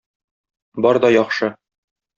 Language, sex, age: Tatar, male, 30-39